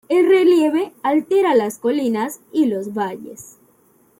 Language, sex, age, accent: Spanish, female, 19-29, México